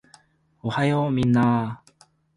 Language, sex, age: Japanese, male, under 19